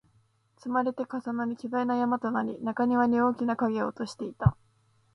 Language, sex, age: Japanese, female, 19-29